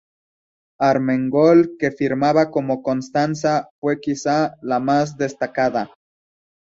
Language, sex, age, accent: Spanish, male, 19-29, México